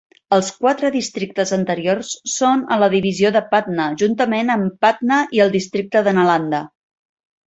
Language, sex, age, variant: Catalan, female, 40-49, Central